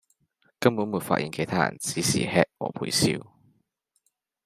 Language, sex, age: Cantonese, male, 19-29